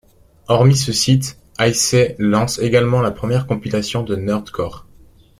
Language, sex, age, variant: French, male, 19-29, Français de métropole